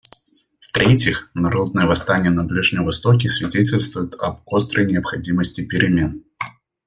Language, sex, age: Russian, male, under 19